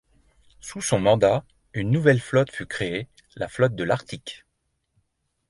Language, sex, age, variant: French, male, 50-59, Français de métropole